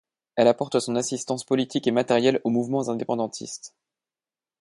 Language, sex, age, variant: French, male, 30-39, Français de métropole